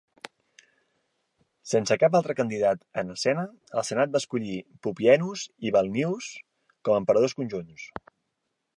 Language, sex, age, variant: Catalan, male, 40-49, Central